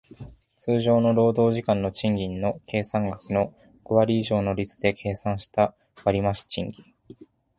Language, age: Japanese, 19-29